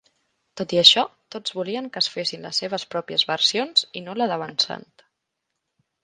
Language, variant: Catalan, Central